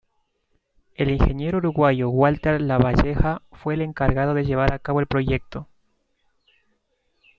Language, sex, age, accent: Spanish, male, 19-29, Andino-Pacífico: Colombia, Perú, Ecuador, oeste de Bolivia y Venezuela andina